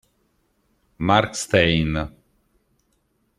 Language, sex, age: Italian, male, 50-59